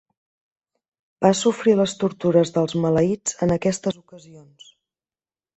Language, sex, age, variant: Catalan, female, 30-39, Central